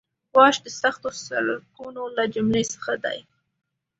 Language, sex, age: Pashto, female, under 19